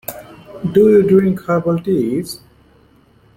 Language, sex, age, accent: English, male, 30-39, India and South Asia (India, Pakistan, Sri Lanka)